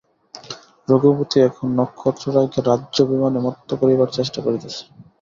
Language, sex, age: Bengali, male, 19-29